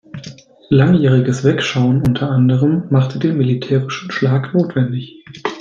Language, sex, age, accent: German, male, 40-49, Deutschland Deutsch